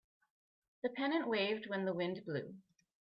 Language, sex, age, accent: English, female, 30-39, Canadian English